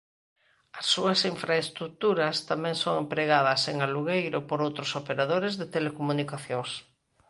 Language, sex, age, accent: Galician, female, 50-59, Normativo (estándar)